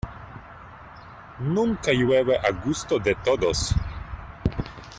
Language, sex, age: Spanish, male, 30-39